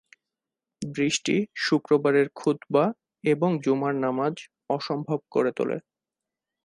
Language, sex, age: Bengali, male, 19-29